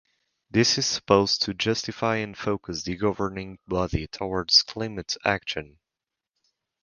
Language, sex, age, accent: English, male, 19-29, United States English